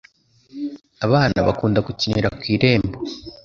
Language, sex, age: Kinyarwanda, male, under 19